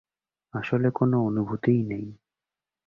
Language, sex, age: Bengali, male, 19-29